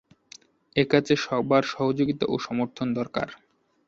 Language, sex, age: Bengali, male, 19-29